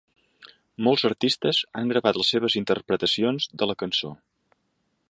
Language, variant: Catalan, Central